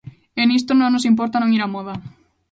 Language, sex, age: Galician, female, 19-29